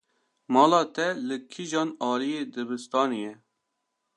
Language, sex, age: Kurdish, male, under 19